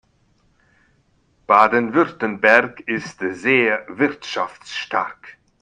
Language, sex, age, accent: German, male, 60-69, Deutschland Deutsch